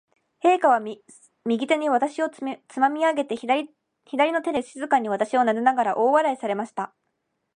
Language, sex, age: Japanese, female, 19-29